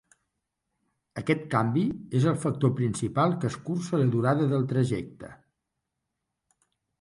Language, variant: Catalan, Central